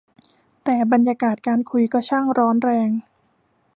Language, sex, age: Thai, female, 19-29